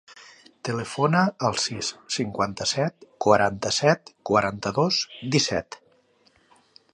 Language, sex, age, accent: Catalan, male, 40-49, valencià